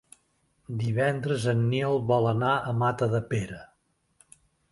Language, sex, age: Catalan, male, 60-69